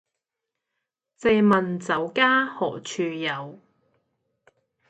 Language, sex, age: Cantonese, female, 19-29